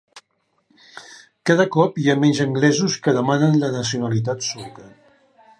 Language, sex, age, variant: Catalan, male, 70-79, Central